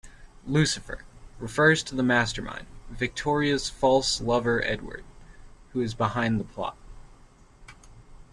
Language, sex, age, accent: English, male, 19-29, United States English